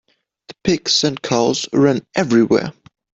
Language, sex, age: English, male, 19-29